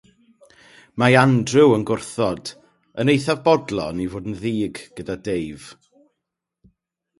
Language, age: Welsh, 30-39